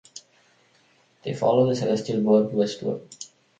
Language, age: English, 19-29